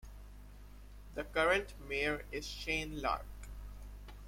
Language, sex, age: English, male, 19-29